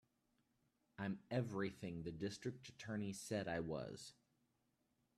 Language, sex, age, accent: English, male, 30-39, United States English